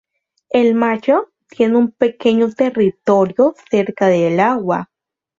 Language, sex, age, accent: Spanish, female, under 19, Caribe: Cuba, Venezuela, Puerto Rico, República Dominicana, Panamá, Colombia caribeña, México caribeño, Costa del golfo de México